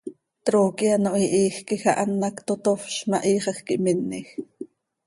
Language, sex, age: Seri, female, 40-49